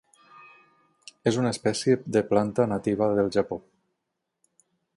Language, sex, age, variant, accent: Catalan, male, 40-49, Tortosí, nord-occidental